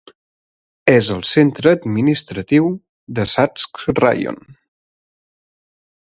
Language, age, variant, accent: Catalan, 30-39, Central, central; Garrotxi